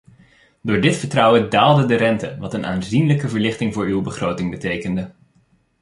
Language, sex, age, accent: Dutch, male, 19-29, Nederlands Nederlands